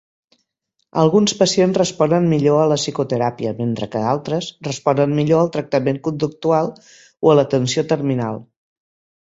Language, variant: Catalan, Central